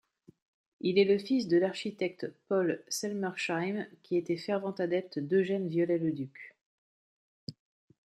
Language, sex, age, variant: French, female, 40-49, Français de métropole